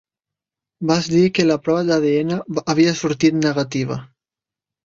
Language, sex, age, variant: Catalan, male, 19-29, Central